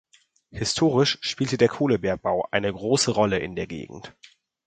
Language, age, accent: German, under 19, Deutschland Deutsch